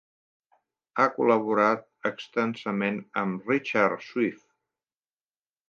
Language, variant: Catalan, Central